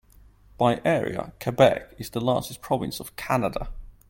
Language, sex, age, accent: English, male, 40-49, England English